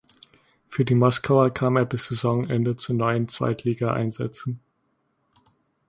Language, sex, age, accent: German, male, under 19, Deutschland Deutsch